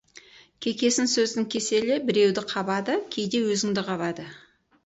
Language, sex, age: Kazakh, female, 40-49